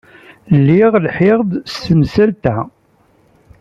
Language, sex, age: Kabyle, male, 40-49